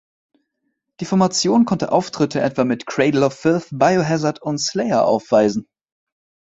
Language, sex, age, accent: German, male, 19-29, Deutschland Deutsch